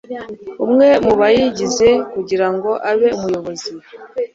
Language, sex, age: Kinyarwanda, female, 19-29